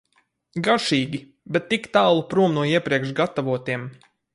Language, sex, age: Latvian, male, 30-39